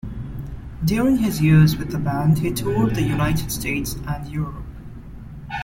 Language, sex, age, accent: English, male, 19-29, India and South Asia (India, Pakistan, Sri Lanka)